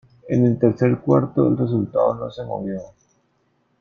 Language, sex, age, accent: Spanish, male, 19-29, Andino-Pacífico: Colombia, Perú, Ecuador, oeste de Bolivia y Venezuela andina